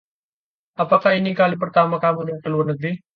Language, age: Indonesian, 19-29